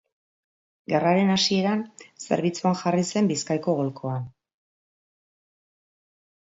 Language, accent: Basque, Mendebalekoa (Araba, Bizkaia, Gipuzkoako mendebaleko herri batzuk)